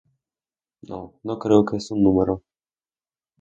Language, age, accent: Spanish, under 19, España: Norte peninsular (Asturias, Castilla y León, Cantabria, País Vasco, Navarra, Aragón, La Rioja, Guadalajara, Cuenca)